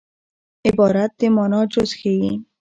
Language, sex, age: Pashto, female, 40-49